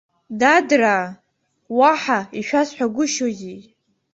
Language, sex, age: Abkhazian, female, under 19